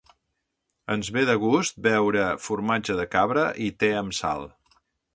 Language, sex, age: Catalan, male, 50-59